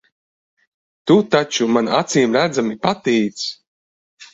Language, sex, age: Latvian, male, 30-39